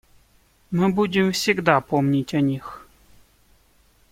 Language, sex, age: Russian, male, 19-29